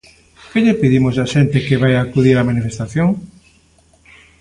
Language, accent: Galician, Normativo (estándar)